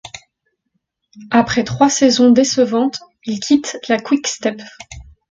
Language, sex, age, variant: French, female, 40-49, Français de métropole